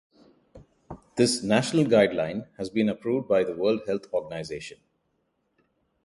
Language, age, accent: English, 30-39, India and South Asia (India, Pakistan, Sri Lanka)